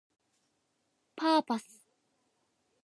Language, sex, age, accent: Japanese, female, under 19, 標準語